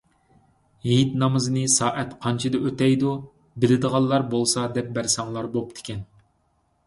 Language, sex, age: Uyghur, male, 30-39